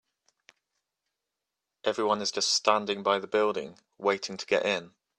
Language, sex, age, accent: English, male, 19-29, England English